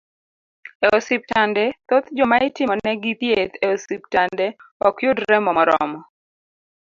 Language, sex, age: Luo (Kenya and Tanzania), female, 30-39